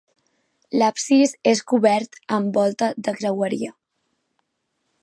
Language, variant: Catalan, Central